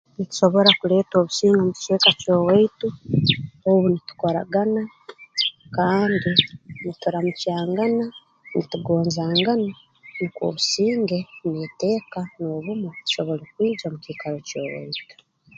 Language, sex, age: Tooro, female, 30-39